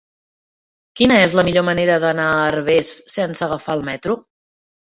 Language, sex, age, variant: Catalan, female, 40-49, Septentrional